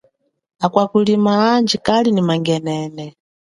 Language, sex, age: Chokwe, female, 40-49